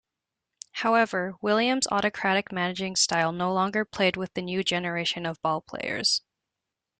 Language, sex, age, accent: English, female, 19-29, Canadian English